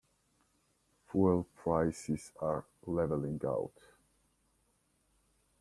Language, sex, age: English, male, 30-39